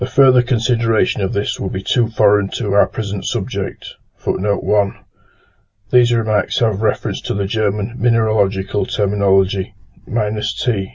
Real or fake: real